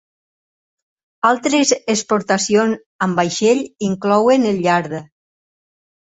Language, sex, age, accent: Catalan, female, 30-39, valencià